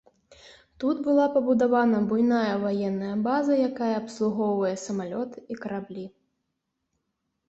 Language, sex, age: Belarusian, female, 19-29